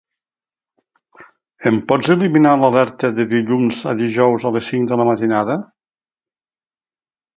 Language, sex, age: Catalan, male, 60-69